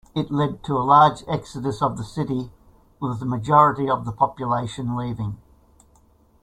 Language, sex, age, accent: English, male, 70-79, Australian English